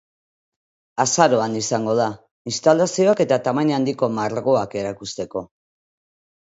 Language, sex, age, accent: Basque, female, 50-59, Mendebalekoa (Araba, Bizkaia, Gipuzkoako mendebaleko herri batzuk)